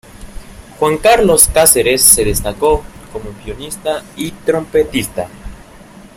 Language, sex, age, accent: Spanish, male, 19-29, México